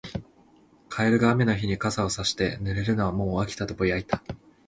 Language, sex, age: Japanese, male, 19-29